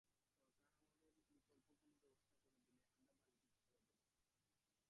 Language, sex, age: Bengali, male, under 19